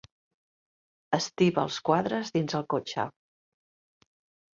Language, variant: Catalan, Central